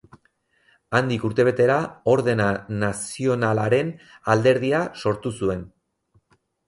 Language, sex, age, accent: Basque, male, 40-49, Erdialdekoa edo Nafarra (Gipuzkoa, Nafarroa)